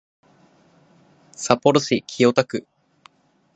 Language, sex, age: Japanese, male, 19-29